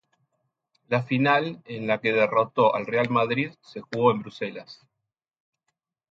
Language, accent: Spanish, Rioplatense: Argentina, Uruguay, este de Bolivia, Paraguay